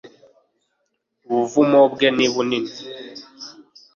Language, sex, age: Kinyarwanda, male, 19-29